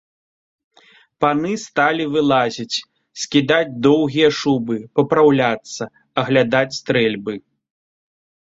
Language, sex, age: Belarusian, male, 40-49